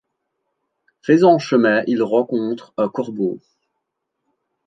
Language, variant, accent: French, Français d'Europe, Français de Belgique